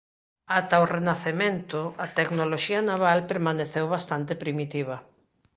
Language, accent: Galician, Normativo (estándar)